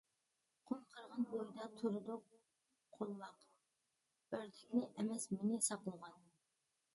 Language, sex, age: Uyghur, female, under 19